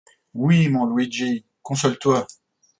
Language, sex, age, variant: French, male, 50-59, Français de métropole